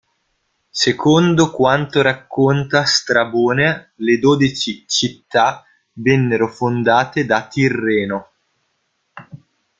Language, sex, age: Italian, male, 19-29